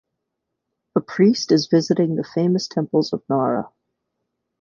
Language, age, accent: English, 40-49, United States English